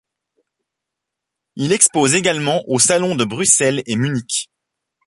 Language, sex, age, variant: French, male, 30-39, Français de métropole